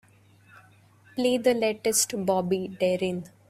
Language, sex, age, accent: English, female, 19-29, India and South Asia (India, Pakistan, Sri Lanka)